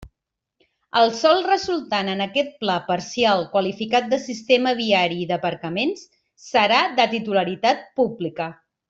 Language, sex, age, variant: Catalan, female, 50-59, Central